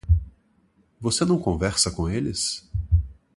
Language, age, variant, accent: Portuguese, 19-29, Portuguese (Brasil), Mineiro